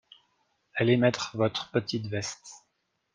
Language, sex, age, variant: French, male, 30-39, Français de métropole